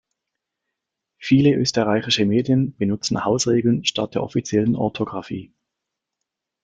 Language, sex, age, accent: German, male, 30-39, Schweizerdeutsch